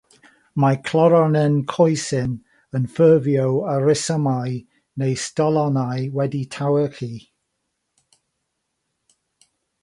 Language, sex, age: Welsh, male, 60-69